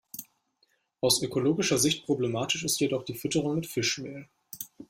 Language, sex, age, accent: German, male, 19-29, Deutschland Deutsch